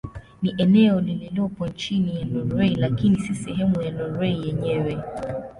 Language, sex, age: Swahili, female, 19-29